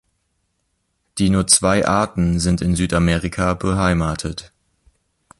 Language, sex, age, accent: German, male, 19-29, Deutschland Deutsch